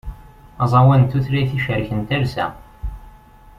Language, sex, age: Kabyle, male, 19-29